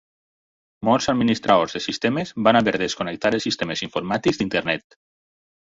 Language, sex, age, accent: Catalan, male, 40-49, valencià